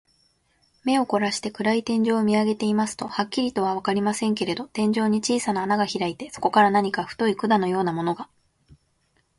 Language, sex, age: Japanese, female, 19-29